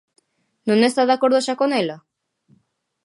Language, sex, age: Galician, female, 19-29